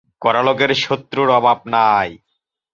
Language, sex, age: Bengali, male, 19-29